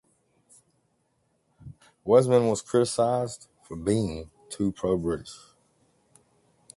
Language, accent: English, Canadian English